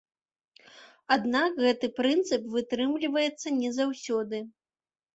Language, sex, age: Belarusian, female, 30-39